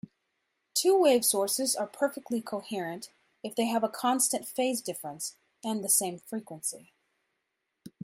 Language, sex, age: English, female, 30-39